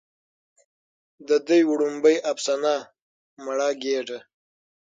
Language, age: Pashto, under 19